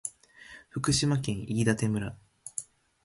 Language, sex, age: Japanese, male, 19-29